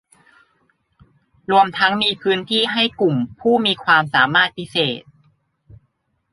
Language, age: Thai, 19-29